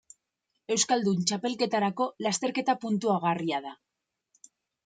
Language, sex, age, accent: Basque, female, 19-29, Erdialdekoa edo Nafarra (Gipuzkoa, Nafarroa)